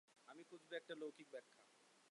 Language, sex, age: Bengali, male, 19-29